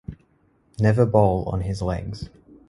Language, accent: English, Australian English